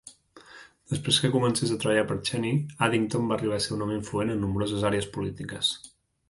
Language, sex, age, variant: Catalan, male, 30-39, Central